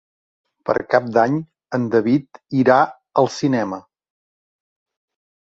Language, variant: Catalan, Central